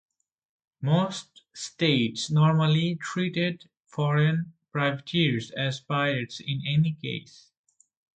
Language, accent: English, India and South Asia (India, Pakistan, Sri Lanka)